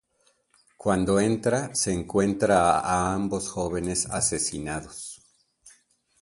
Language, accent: Spanish, México